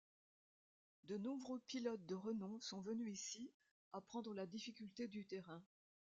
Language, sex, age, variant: French, female, 70-79, Français de métropole